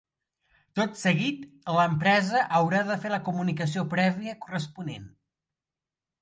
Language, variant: Catalan, Central